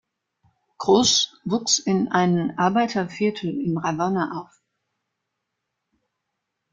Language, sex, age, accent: German, female, 19-29, Deutschland Deutsch